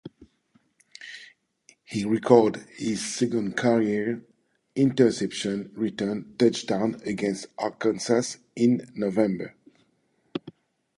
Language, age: English, 50-59